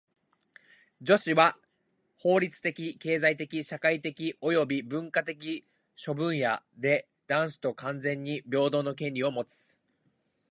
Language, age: Japanese, 19-29